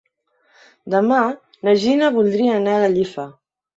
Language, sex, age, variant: Catalan, female, 60-69, Central